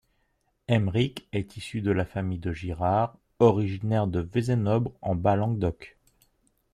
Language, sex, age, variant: French, male, 40-49, Français de métropole